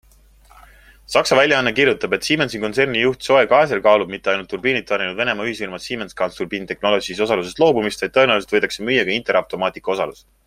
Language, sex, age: Estonian, male, 30-39